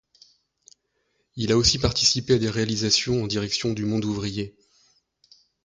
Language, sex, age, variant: French, male, 40-49, Français de métropole